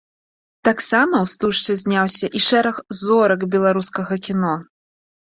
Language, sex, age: Belarusian, female, 19-29